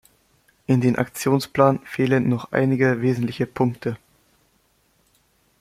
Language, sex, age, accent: German, male, under 19, Deutschland Deutsch